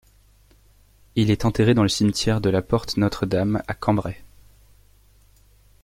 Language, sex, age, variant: French, male, 19-29, Français de métropole